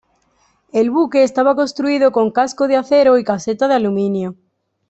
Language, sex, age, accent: Spanish, female, 19-29, España: Sur peninsular (Andalucia, Extremadura, Murcia)